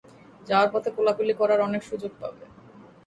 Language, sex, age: Bengali, female, 30-39